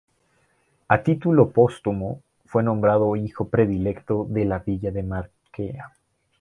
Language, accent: Spanish, Andino-Pacífico: Colombia, Perú, Ecuador, oeste de Bolivia y Venezuela andina